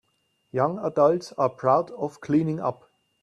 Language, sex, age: English, male, 30-39